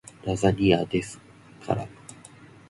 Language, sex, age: Japanese, male, 19-29